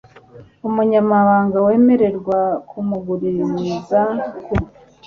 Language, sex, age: Kinyarwanda, female, 30-39